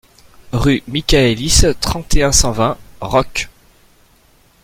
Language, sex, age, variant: French, male, 19-29, Français de métropole